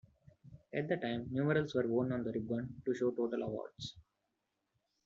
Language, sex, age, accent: English, male, 19-29, India and South Asia (India, Pakistan, Sri Lanka)